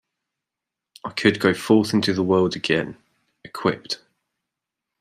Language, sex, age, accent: English, male, 30-39, England English